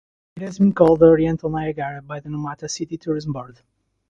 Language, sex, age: English, male, 30-39